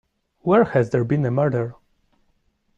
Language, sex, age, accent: English, male, 19-29, England English